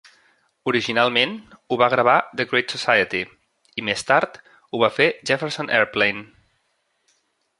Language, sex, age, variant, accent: Catalan, male, 30-39, Central, central